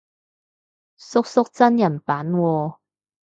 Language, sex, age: Cantonese, female, 30-39